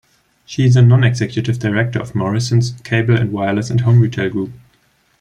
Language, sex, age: English, male, 19-29